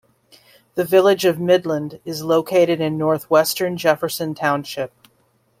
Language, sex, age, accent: English, female, 40-49, United States English